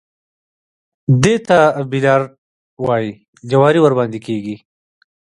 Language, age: Pashto, 30-39